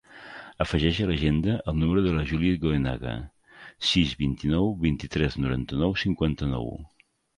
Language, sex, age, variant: Catalan, male, 50-59, Central